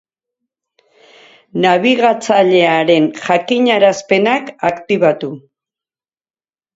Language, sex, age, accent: Basque, female, 70-79, Erdialdekoa edo Nafarra (Gipuzkoa, Nafarroa)